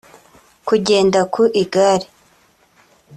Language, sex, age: Kinyarwanda, female, 19-29